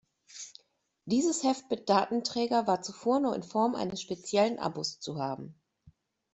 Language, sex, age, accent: German, female, 30-39, Deutschland Deutsch